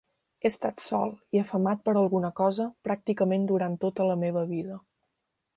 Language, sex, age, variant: Catalan, female, 19-29, Central